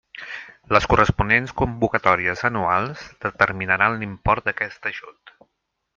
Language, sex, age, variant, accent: Catalan, male, 50-59, Central, central